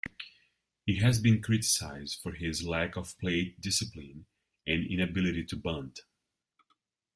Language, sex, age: English, male, 30-39